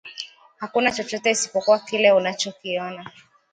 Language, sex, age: Swahili, female, 19-29